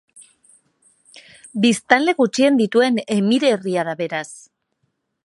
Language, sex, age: Basque, female, 30-39